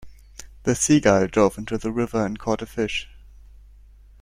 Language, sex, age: English, male, under 19